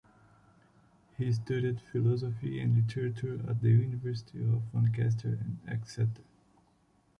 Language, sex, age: English, male, 30-39